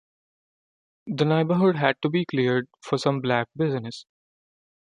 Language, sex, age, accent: English, male, 19-29, India and South Asia (India, Pakistan, Sri Lanka)